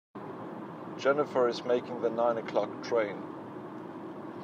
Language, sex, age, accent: English, male, 40-49, England English